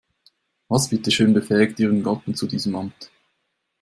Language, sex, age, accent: German, male, 19-29, Schweizerdeutsch